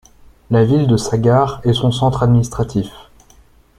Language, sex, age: French, male, 19-29